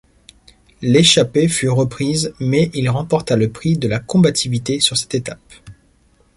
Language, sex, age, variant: French, male, 30-39, Français de métropole